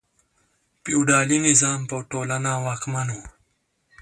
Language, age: Pashto, 19-29